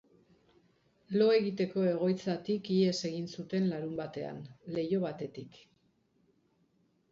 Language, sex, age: Basque, female, 50-59